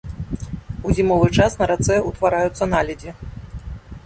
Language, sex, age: Belarusian, female, 40-49